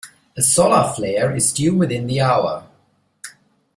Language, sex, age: English, male, 30-39